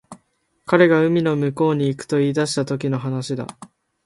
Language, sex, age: Japanese, male, 19-29